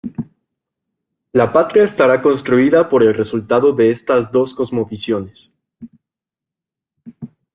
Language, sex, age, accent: Spanish, male, 19-29, México